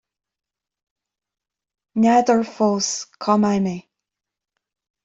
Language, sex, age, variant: Irish, female, 30-39, Gaeilge Chonnacht